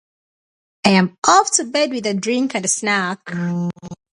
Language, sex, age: English, female, 30-39